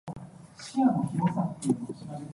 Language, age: Cantonese, 19-29